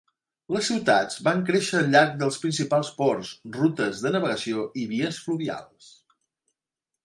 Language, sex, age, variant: Catalan, male, 40-49, Central